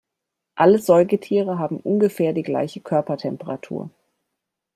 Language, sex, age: German, female, 40-49